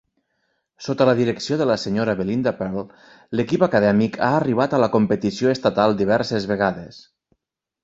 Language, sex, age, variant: Catalan, male, 40-49, Nord-Occidental